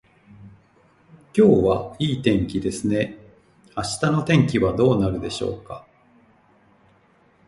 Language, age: Japanese, 50-59